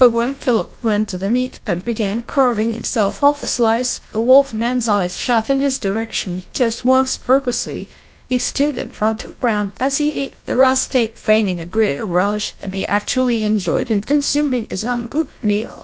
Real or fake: fake